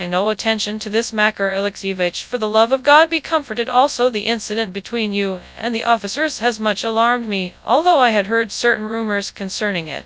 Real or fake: fake